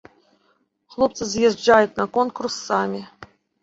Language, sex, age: Belarusian, female, 40-49